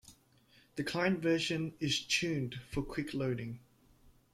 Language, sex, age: English, male, 19-29